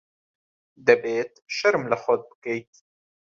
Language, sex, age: Central Kurdish, male, 19-29